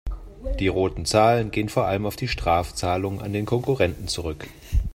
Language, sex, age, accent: German, male, 40-49, Deutschland Deutsch